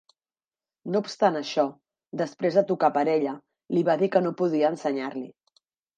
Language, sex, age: Catalan, female, 30-39